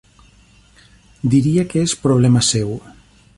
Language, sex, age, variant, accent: Catalan, male, 40-49, Valencià meridional, valencià